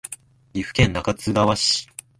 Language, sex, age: Japanese, male, 19-29